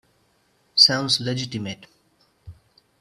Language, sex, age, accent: English, male, 30-39, India and South Asia (India, Pakistan, Sri Lanka)